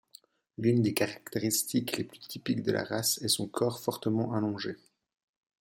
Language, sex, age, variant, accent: French, male, 30-39, Français d'Europe, Français de Suisse